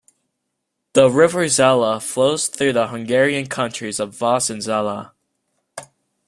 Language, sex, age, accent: English, male, under 19, United States English